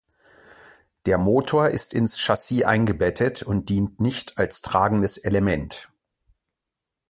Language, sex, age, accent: German, male, 40-49, Deutschland Deutsch